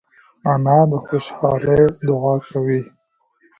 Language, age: Pashto, 19-29